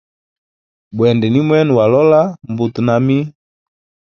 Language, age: Hemba, 19-29